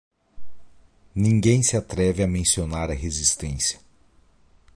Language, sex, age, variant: Portuguese, male, 30-39, Portuguese (Brasil)